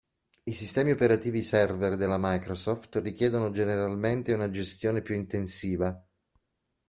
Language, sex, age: Italian, male, 50-59